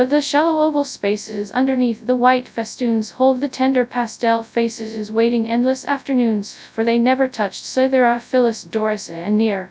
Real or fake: fake